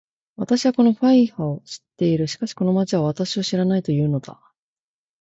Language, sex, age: Japanese, female, 30-39